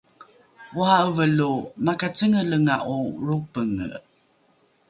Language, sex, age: Rukai, female, 40-49